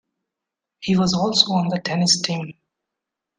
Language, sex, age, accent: English, male, 19-29, India and South Asia (India, Pakistan, Sri Lanka)